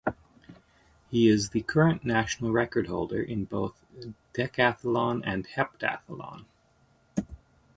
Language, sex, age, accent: English, male, 30-39, United States English